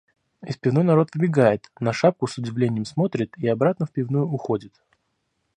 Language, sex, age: Russian, male, 19-29